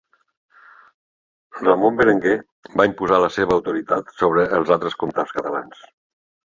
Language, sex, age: Catalan, male, 60-69